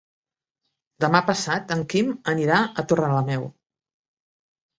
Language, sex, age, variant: Catalan, female, 50-59, Central